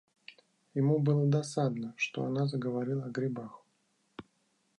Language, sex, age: Russian, male, 40-49